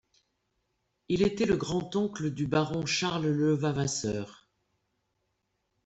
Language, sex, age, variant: French, female, 60-69, Français de métropole